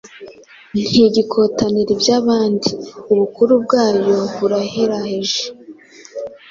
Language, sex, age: Kinyarwanda, female, 19-29